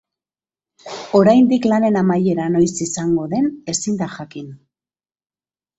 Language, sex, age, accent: Basque, female, 50-59, Mendebalekoa (Araba, Bizkaia, Gipuzkoako mendebaleko herri batzuk)